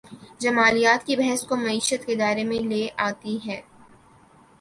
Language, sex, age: Urdu, female, 19-29